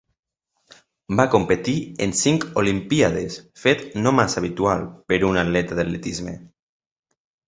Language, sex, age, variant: Catalan, male, 19-29, Nord-Occidental